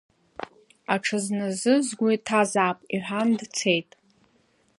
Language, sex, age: Abkhazian, female, under 19